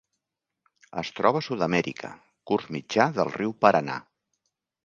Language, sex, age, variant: Catalan, male, 60-69, Central